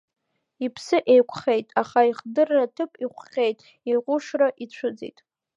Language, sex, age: Abkhazian, female, 19-29